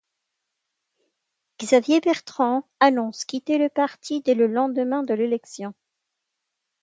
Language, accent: French, Français du Maroc